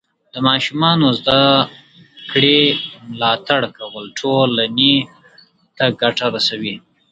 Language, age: Pashto, 19-29